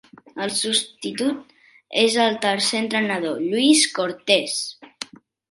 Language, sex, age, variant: Catalan, male, under 19, Central